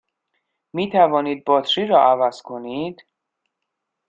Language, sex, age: Persian, male, 30-39